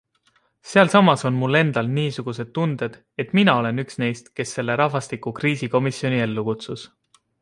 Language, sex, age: Estonian, male, 30-39